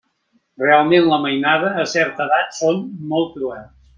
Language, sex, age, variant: Catalan, male, 60-69, Central